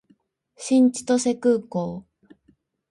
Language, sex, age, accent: Japanese, female, 19-29, 標準語